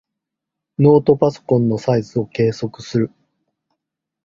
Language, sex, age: Japanese, male, 40-49